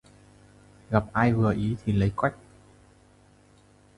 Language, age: Vietnamese, 19-29